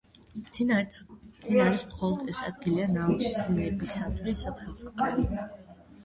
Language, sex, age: Georgian, female, under 19